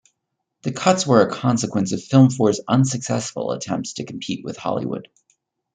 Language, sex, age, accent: English, male, 30-39, United States English